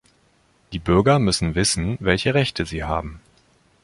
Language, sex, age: German, male, 30-39